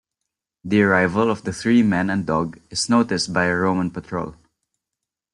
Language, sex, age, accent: English, male, 19-29, Filipino